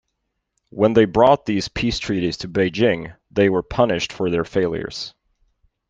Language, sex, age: English, male, 30-39